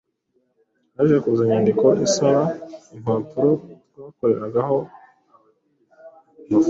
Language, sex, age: Kinyarwanda, male, 19-29